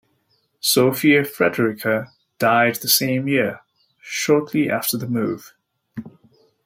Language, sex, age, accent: English, male, 30-39, United States English